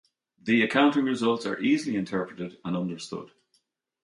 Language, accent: English, Irish English